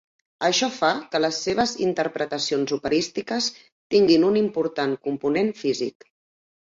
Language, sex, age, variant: Catalan, female, 50-59, Central